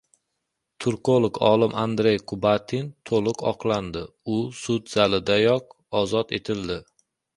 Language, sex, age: Uzbek, male, 19-29